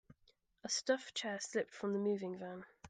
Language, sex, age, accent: English, female, 19-29, England English